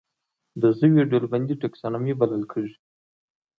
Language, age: Pashto, 40-49